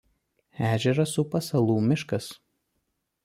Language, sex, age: Lithuanian, male, 30-39